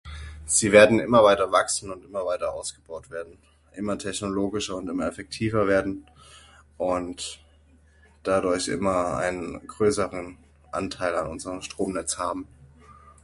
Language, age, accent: German, 30-39, Deutschland Deutsch